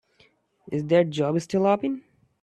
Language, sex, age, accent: English, male, 19-29, India and South Asia (India, Pakistan, Sri Lanka)